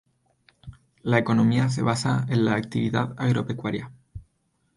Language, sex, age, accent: Spanish, male, 19-29, Chileno: Chile, Cuyo